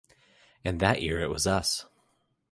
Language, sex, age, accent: English, male, 30-39, Canadian English